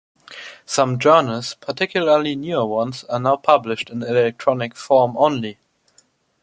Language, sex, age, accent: English, male, under 19, England English